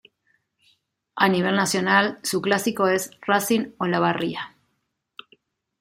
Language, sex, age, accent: Spanish, female, 40-49, Rioplatense: Argentina, Uruguay, este de Bolivia, Paraguay